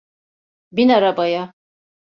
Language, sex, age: Turkish, female, 50-59